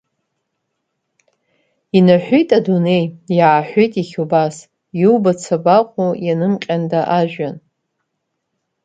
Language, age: Abkhazian, 30-39